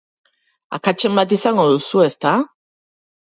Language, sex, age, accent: Basque, female, 40-49, Mendebalekoa (Araba, Bizkaia, Gipuzkoako mendebaleko herri batzuk)